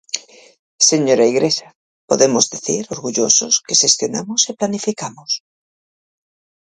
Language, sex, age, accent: Galician, female, 50-59, Normativo (estándar)